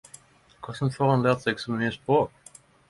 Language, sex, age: Norwegian Nynorsk, male, 30-39